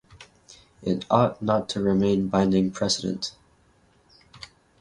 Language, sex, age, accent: English, male, under 19, United States English